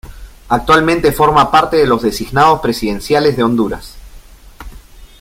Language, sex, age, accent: Spanish, male, 30-39, Andino-Pacífico: Colombia, Perú, Ecuador, oeste de Bolivia y Venezuela andina